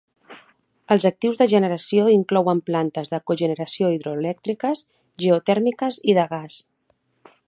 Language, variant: Catalan, Central